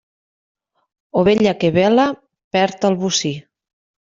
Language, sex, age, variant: Catalan, female, 40-49, Nord-Occidental